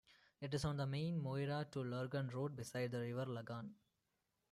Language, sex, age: English, male, under 19